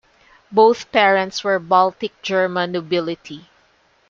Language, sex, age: English, female, 50-59